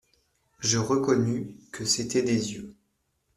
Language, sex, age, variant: French, male, 19-29, Français de métropole